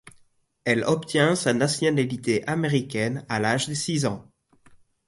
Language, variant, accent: French, Français d'Europe, Français de Belgique